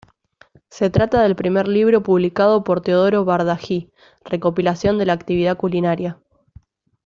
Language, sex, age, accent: Spanish, female, 19-29, Rioplatense: Argentina, Uruguay, este de Bolivia, Paraguay